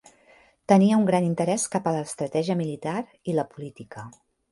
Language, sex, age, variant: Catalan, female, 40-49, Central